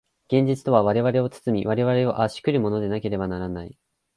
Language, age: Japanese, 19-29